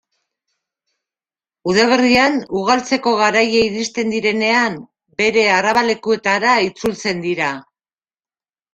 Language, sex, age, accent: Basque, male, 19-29, Mendebalekoa (Araba, Bizkaia, Gipuzkoako mendebaleko herri batzuk)